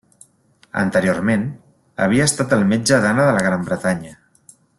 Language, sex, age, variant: Catalan, male, 40-49, Central